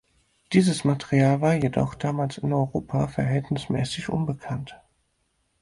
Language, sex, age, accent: German, male, 19-29, Deutschland Deutsch